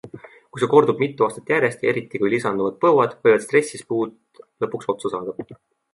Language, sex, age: Estonian, male, 19-29